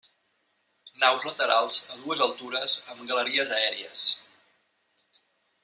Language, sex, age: Catalan, male, 40-49